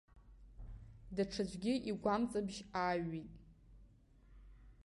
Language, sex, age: Abkhazian, female, 19-29